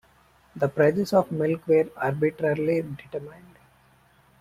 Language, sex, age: English, male, 19-29